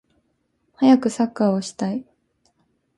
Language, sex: Japanese, female